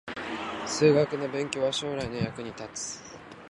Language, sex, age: Japanese, male, 19-29